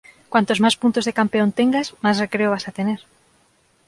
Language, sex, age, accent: Spanish, female, 30-39, España: Centro-Sur peninsular (Madrid, Toledo, Castilla-La Mancha)